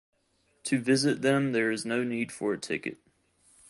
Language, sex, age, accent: English, male, 19-29, United States English